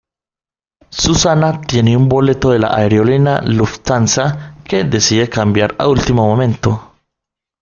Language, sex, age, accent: Spanish, male, 19-29, Caribe: Cuba, Venezuela, Puerto Rico, República Dominicana, Panamá, Colombia caribeña, México caribeño, Costa del golfo de México